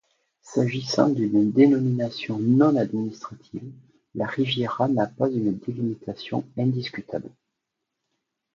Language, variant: French, Français de métropole